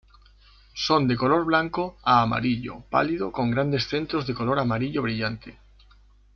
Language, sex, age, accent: Spanish, male, 40-49, España: Centro-Sur peninsular (Madrid, Toledo, Castilla-La Mancha)